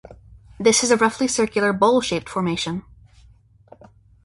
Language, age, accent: English, under 19, United States English